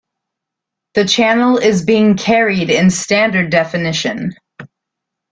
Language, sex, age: English, female, 30-39